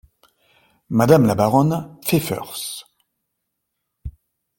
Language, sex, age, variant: French, male, 50-59, Français de métropole